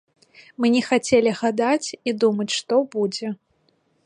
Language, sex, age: Belarusian, female, 19-29